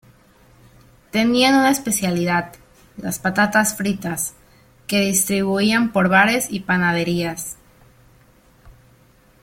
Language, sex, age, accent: Spanish, female, 19-29, México